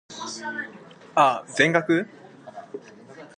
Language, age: English, 19-29